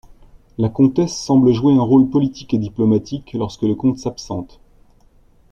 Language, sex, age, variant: French, male, 40-49, Français de métropole